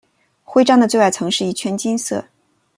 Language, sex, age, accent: Chinese, female, 30-39, 出生地：吉林省